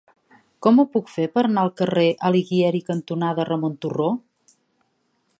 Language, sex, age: Catalan, female, 40-49